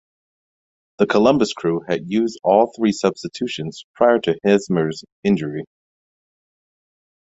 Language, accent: English, United States English